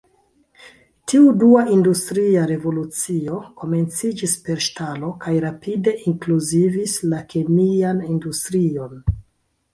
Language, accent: Esperanto, Internacia